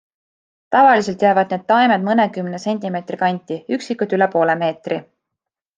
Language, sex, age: Estonian, female, 19-29